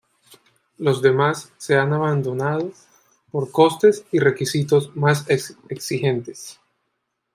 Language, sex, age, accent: Spanish, male, 30-39, Caribe: Cuba, Venezuela, Puerto Rico, República Dominicana, Panamá, Colombia caribeña, México caribeño, Costa del golfo de México